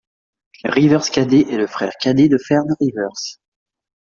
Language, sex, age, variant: French, male, 40-49, Français de métropole